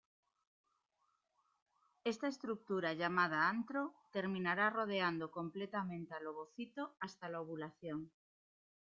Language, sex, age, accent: Spanish, female, 30-39, España: Norte peninsular (Asturias, Castilla y León, Cantabria, País Vasco, Navarra, Aragón, La Rioja, Guadalajara, Cuenca)